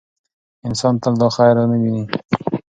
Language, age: Pashto, 19-29